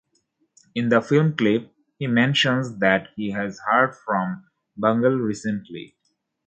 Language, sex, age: English, male, 30-39